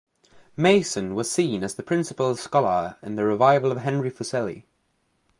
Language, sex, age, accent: English, male, under 19, England English